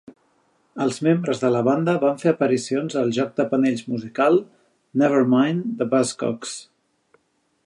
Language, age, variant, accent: Catalan, 30-39, Central, central